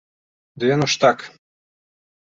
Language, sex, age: Belarusian, male, 30-39